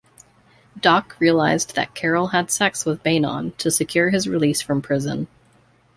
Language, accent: English, United States English